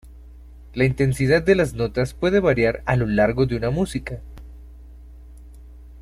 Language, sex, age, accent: Spanish, male, 30-39, Andino-Pacífico: Colombia, Perú, Ecuador, oeste de Bolivia y Venezuela andina